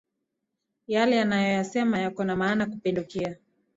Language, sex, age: Swahili, female, 19-29